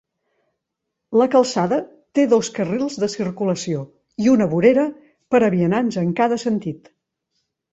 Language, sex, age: Catalan, female, 50-59